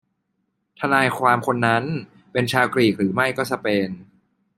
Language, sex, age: Thai, male, 19-29